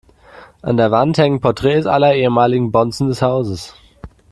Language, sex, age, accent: German, male, 19-29, Deutschland Deutsch